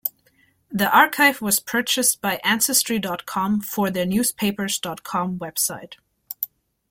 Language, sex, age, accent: English, female, 19-29, United States English